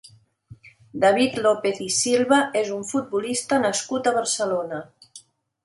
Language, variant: Catalan, Central